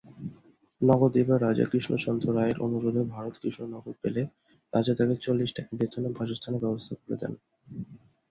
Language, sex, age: Bengali, male, 19-29